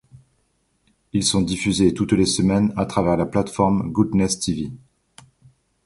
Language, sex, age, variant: French, male, 40-49, Français de métropole